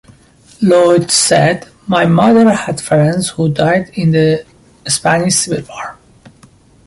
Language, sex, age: English, male, 30-39